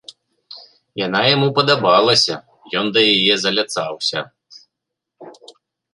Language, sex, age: Belarusian, male, 40-49